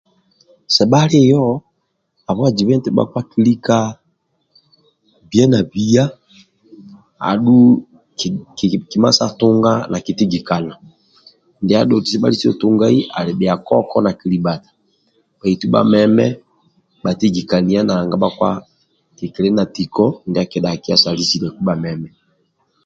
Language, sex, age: Amba (Uganda), male, 50-59